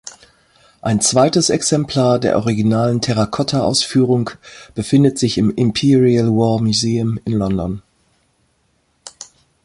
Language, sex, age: German, female, 50-59